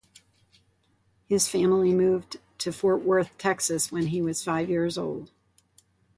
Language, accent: English, United States English